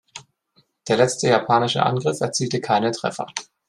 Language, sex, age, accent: German, male, 19-29, Deutschland Deutsch